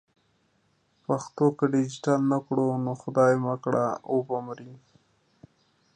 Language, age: Pashto, 30-39